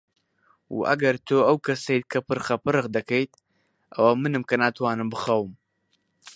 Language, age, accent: Central Kurdish, under 19, سۆرانی